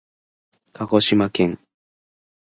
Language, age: Japanese, 19-29